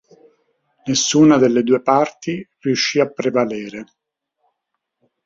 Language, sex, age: Italian, male, 60-69